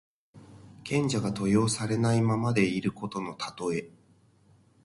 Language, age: Japanese, 30-39